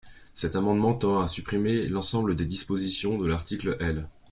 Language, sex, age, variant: French, male, 19-29, Français de métropole